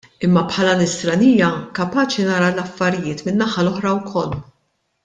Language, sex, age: Maltese, female, 50-59